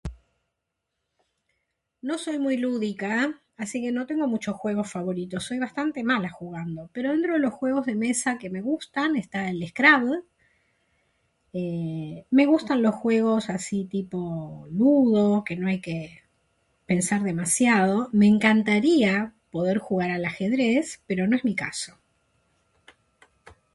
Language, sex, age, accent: Spanish, female, 60-69, Rioplatense: Argentina, Uruguay, este de Bolivia, Paraguay